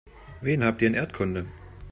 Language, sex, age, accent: German, male, 40-49, Deutschland Deutsch